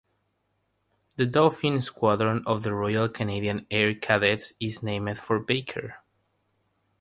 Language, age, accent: English, 19-29, United States English; India and South Asia (India, Pakistan, Sri Lanka)